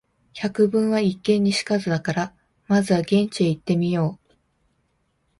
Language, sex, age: Japanese, female, 19-29